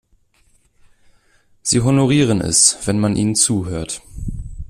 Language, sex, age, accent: German, male, 19-29, Deutschland Deutsch